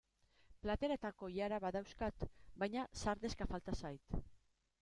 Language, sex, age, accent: Basque, female, 40-49, Mendebalekoa (Araba, Bizkaia, Gipuzkoako mendebaleko herri batzuk)